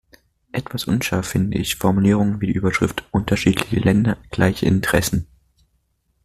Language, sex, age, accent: German, male, 19-29, Deutschland Deutsch